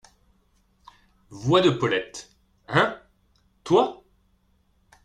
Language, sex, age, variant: French, male, 30-39, Français de métropole